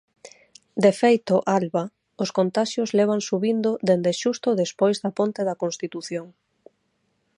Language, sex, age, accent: Galician, female, 30-39, Normativo (estándar); Neofalante